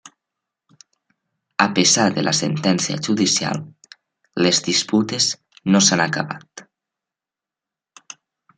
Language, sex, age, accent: Catalan, male, under 19, valencià